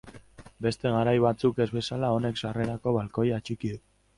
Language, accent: Basque, Mendebalekoa (Araba, Bizkaia, Gipuzkoako mendebaleko herri batzuk)